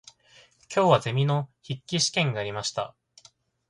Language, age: Japanese, 19-29